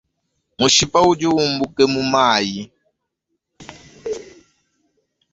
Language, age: Luba-Lulua, 19-29